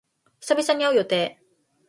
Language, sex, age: Japanese, female, under 19